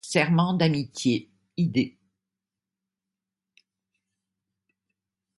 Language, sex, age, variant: French, female, 70-79, Français de métropole